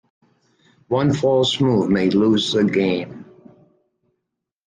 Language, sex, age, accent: English, male, 60-69, United States English